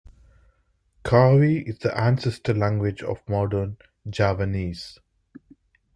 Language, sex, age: English, male, 40-49